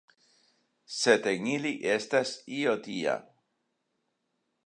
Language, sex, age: Esperanto, male, 60-69